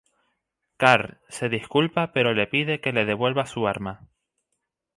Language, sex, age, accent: Spanish, male, 19-29, España: Islas Canarias